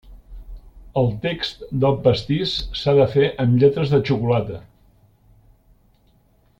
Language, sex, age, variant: Catalan, male, 60-69, Central